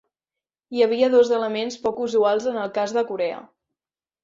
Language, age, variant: Catalan, 19-29, Central